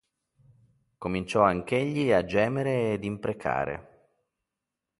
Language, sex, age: Italian, male, 40-49